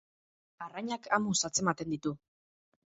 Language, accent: Basque, Mendebalekoa (Araba, Bizkaia, Gipuzkoako mendebaleko herri batzuk)